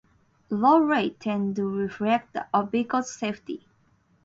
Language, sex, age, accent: English, female, 19-29, United States English